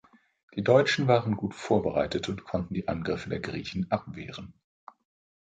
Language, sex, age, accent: German, male, 60-69, Deutschland Deutsch